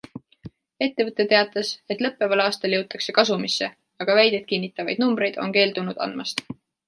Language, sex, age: Estonian, female, 19-29